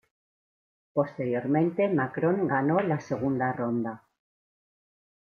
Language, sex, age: Spanish, female, 50-59